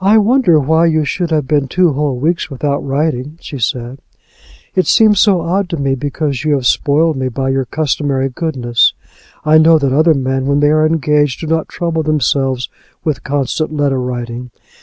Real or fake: real